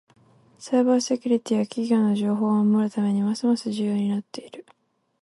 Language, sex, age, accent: Japanese, female, 19-29, 関西弁